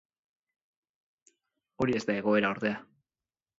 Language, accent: Basque, Mendebalekoa (Araba, Bizkaia, Gipuzkoako mendebaleko herri batzuk)